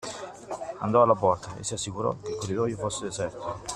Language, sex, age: Italian, male, 30-39